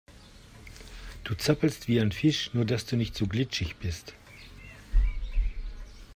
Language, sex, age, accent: German, male, 60-69, Deutschland Deutsch